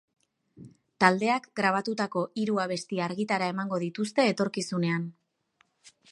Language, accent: Basque, Mendebalekoa (Araba, Bizkaia, Gipuzkoako mendebaleko herri batzuk)